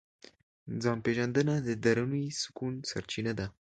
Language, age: Pashto, under 19